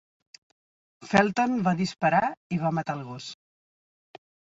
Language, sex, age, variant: Catalan, female, 40-49, Central